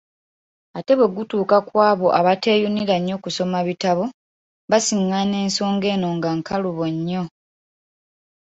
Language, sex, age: Ganda, female, 19-29